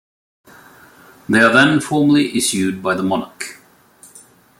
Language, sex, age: English, male, 40-49